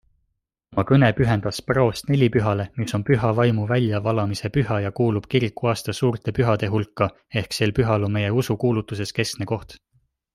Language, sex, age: Estonian, male, 19-29